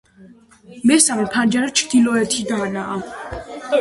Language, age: Georgian, under 19